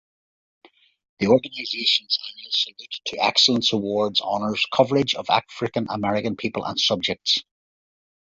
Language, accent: English, Irish English